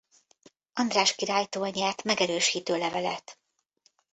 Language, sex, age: Hungarian, female, 50-59